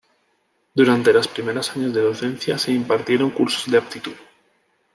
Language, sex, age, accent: Spanish, male, 30-39, España: Sur peninsular (Andalucia, Extremadura, Murcia)